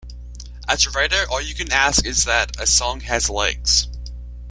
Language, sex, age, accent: English, male, under 19, United States English